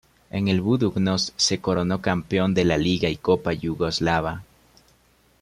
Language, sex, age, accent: Spanish, male, under 19, Andino-Pacífico: Colombia, Perú, Ecuador, oeste de Bolivia y Venezuela andina